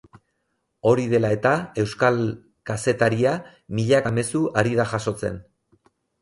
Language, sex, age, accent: Basque, male, 40-49, Erdialdekoa edo Nafarra (Gipuzkoa, Nafarroa)